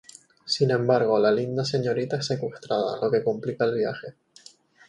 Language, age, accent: Spanish, 19-29, España: Islas Canarias